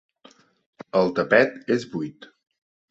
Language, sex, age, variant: Catalan, male, 19-29, Central